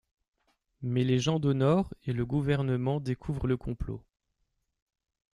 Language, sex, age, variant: French, male, 30-39, Français de métropole